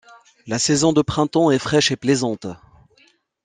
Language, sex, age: French, male, 30-39